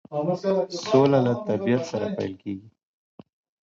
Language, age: Pashto, 19-29